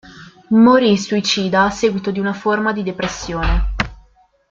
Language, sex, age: Italian, female, under 19